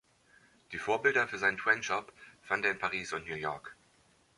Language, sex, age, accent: German, male, 40-49, Deutschland Deutsch